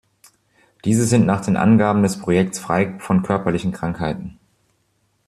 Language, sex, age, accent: German, male, 40-49, Deutschland Deutsch